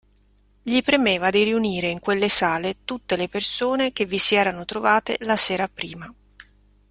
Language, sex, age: Italian, female, 50-59